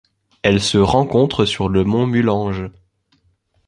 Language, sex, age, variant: French, male, under 19, Français de métropole